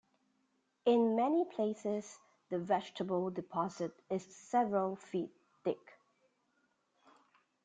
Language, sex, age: English, female, 30-39